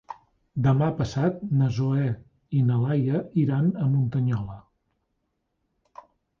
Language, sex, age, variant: Catalan, male, 40-49, Nord-Occidental